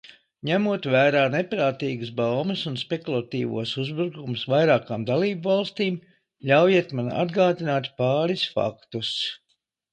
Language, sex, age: Latvian, male, 50-59